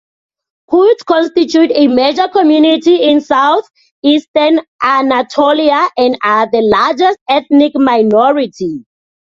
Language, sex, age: English, female, 19-29